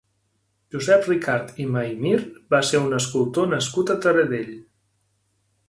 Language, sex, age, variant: Catalan, male, 40-49, Central